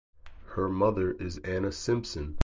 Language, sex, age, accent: English, male, 40-49, United States English